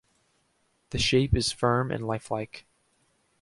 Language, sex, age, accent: English, male, 19-29, United States English